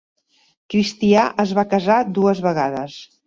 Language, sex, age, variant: Catalan, female, 60-69, Central